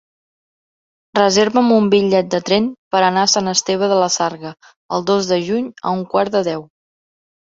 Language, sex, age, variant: Catalan, female, 30-39, Central